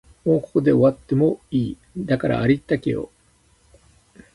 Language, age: Japanese, 60-69